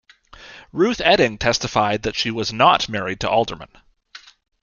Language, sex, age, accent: English, male, 30-39, Canadian English